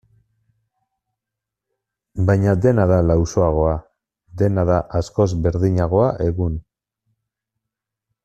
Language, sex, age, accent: Basque, male, 40-49, Mendebalekoa (Araba, Bizkaia, Gipuzkoako mendebaleko herri batzuk)